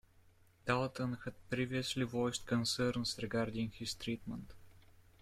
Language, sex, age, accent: English, male, under 19, England English